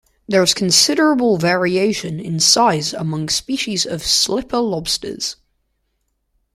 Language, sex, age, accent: English, male, under 19, England English